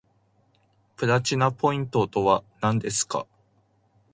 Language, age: Japanese, 19-29